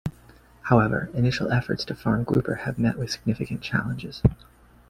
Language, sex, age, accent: English, male, 30-39, United States English